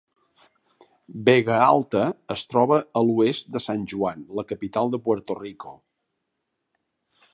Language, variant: Catalan, Central